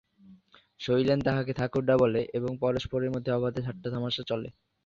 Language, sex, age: Bengali, male, under 19